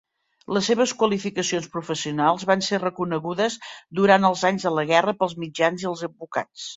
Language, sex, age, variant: Catalan, female, 60-69, Central